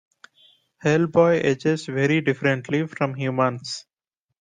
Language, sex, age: English, male, 19-29